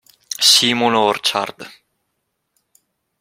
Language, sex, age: Italian, male, 19-29